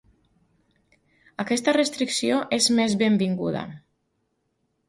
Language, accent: Catalan, valencià